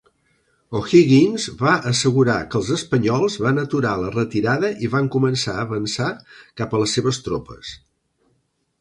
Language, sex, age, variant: Catalan, male, 60-69, Central